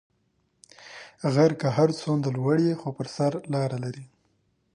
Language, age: Pashto, 19-29